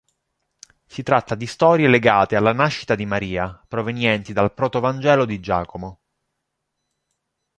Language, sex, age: Italian, male, 30-39